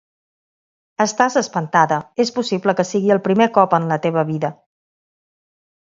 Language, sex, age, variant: Catalan, female, 40-49, Central